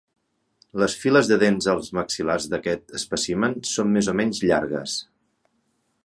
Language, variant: Catalan, Central